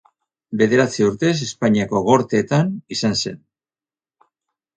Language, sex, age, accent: Basque, male, 50-59, Mendebalekoa (Araba, Bizkaia, Gipuzkoako mendebaleko herri batzuk)